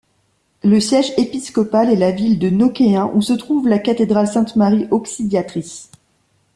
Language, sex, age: French, female, 40-49